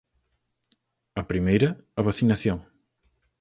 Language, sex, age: Galician, male, 30-39